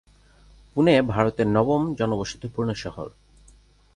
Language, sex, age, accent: Bengali, male, 19-29, Native